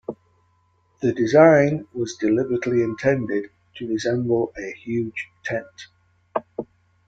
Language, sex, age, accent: English, male, 50-59, England English